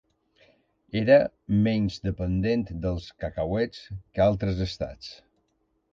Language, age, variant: Catalan, 60-69, Balear